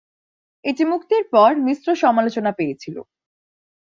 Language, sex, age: Bengali, female, 19-29